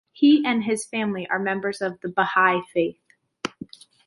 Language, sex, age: English, female, 19-29